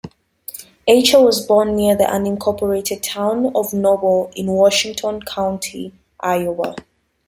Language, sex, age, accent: English, female, 19-29, England English